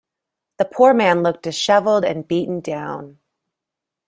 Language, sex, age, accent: English, female, 40-49, United States English